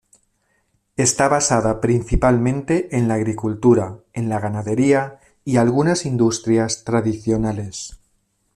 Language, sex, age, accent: Spanish, male, 40-49, España: Norte peninsular (Asturias, Castilla y León, Cantabria, País Vasco, Navarra, Aragón, La Rioja, Guadalajara, Cuenca)